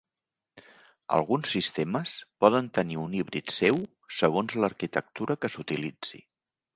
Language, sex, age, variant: Catalan, male, 60-69, Central